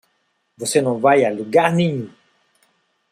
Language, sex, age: Portuguese, male, 40-49